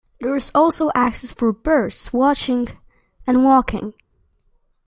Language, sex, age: English, male, under 19